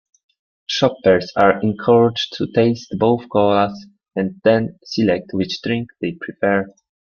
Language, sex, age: English, male, 19-29